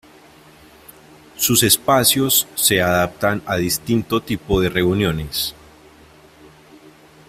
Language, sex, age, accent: Spanish, male, 19-29, Andino-Pacífico: Colombia, Perú, Ecuador, oeste de Bolivia y Venezuela andina